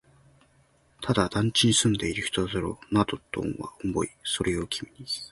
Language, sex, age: Japanese, male, 19-29